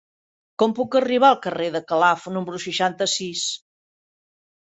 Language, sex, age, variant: Catalan, female, 60-69, Central